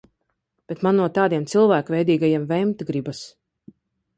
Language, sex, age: Latvian, female, 40-49